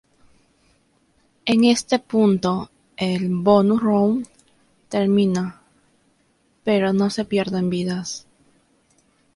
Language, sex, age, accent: Spanish, female, 19-29, Andino-Pacífico: Colombia, Perú, Ecuador, oeste de Bolivia y Venezuela andina